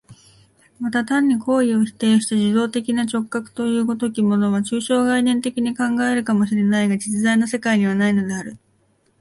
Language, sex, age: Japanese, female, 19-29